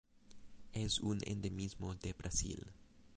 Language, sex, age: Spanish, male, 19-29